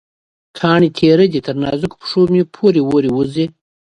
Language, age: Pashto, 40-49